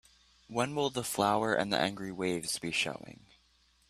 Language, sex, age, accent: English, male, 19-29, United States English